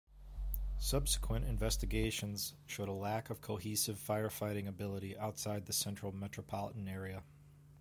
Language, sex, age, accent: English, male, 30-39, United States English